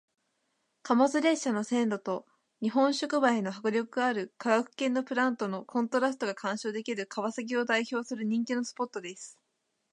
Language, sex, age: Japanese, female, 19-29